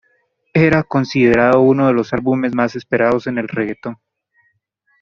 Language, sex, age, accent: Spanish, male, 19-29, América central